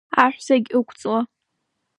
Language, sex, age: Abkhazian, female, 19-29